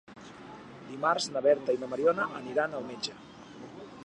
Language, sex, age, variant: Catalan, male, 40-49, Balear